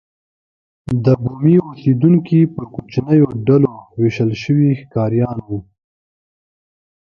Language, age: Pashto, 19-29